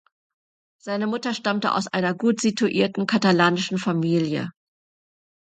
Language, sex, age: German, female, under 19